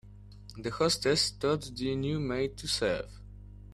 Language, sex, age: English, male, under 19